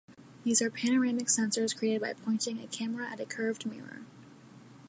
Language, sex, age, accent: English, female, 19-29, United States English